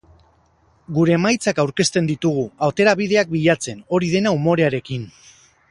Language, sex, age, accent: Basque, male, 30-39, Mendebalekoa (Araba, Bizkaia, Gipuzkoako mendebaleko herri batzuk)